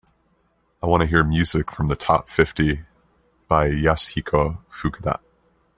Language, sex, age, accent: English, male, 19-29, United States English